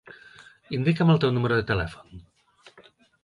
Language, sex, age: Catalan, male, 40-49